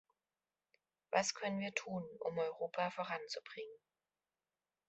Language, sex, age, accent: German, female, 30-39, Deutschland Deutsch